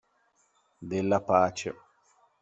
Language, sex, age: Italian, male, 40-49